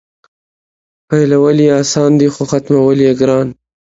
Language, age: Pashto, 19-29